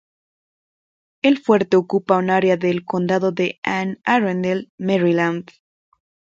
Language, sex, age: Spanish, female, 19-29